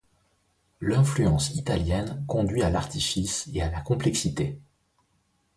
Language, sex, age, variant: French, male, 40-49, Français de métropole